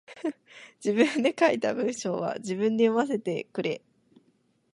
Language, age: Japanese, 19-29